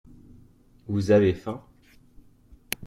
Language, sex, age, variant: French, male, 19-29, Français de métropole